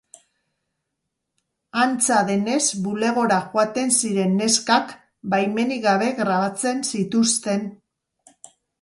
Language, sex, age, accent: Basque, female, 60-69, Mendebalekoa (Araba, Bizkaia, Gipuzkoako mendebaleko herri batzuk)